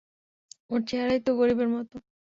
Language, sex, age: Bengali, female, 19-29